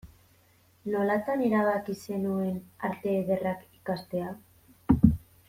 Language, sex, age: Basque, female, 19-29